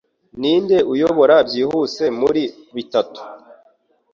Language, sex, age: Kinyarwanda, male, 19-29